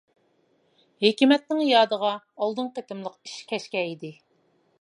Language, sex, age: Uyghur, female, 40-49